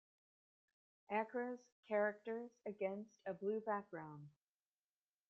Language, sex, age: English, female, 40-49